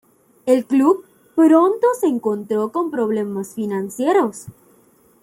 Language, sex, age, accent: Spanish, female, 19-29, México